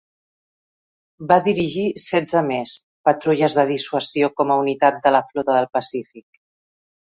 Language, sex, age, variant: Catalan, female, 40-49, Central